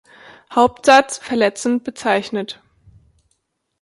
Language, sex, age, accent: German, female, 19-29, Deutschland Deutsch